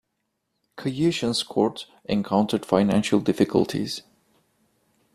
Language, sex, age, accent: English, male, 19-29, United States English